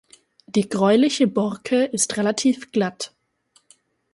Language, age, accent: German, 19-29, Österreichisches Deutsch